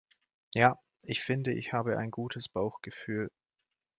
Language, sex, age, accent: German, male, 19-29, Deutschland Deutsch